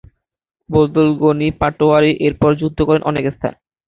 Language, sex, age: Bengali, male, under 19